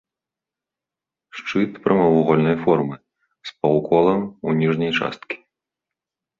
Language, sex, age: Belarusian, male, 30-39